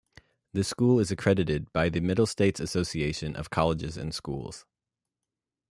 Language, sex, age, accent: English, male, 19-29, United States English